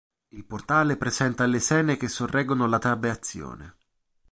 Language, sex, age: Italian, male, 30-39